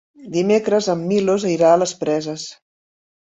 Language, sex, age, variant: Catalan, female, 50-59, Central